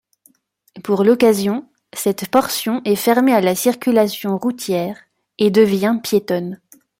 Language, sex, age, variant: French, female, 19-29, Français de métropole